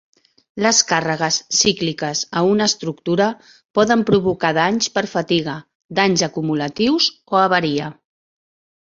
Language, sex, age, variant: Catalan, female, 50-59, Central